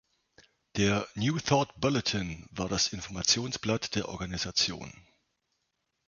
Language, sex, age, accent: German, male, 40-49, Deutschland Deutsch